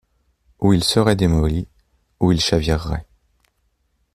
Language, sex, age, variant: French, male, 30-39, Français de métropole